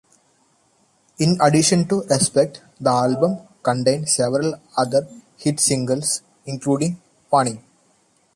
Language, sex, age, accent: English, male, 19-29, India and South Asia (India, Pakistan, Sri Lanka)